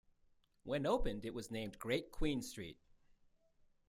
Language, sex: English, male